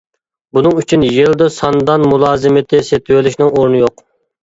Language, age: Uyghur, 19-29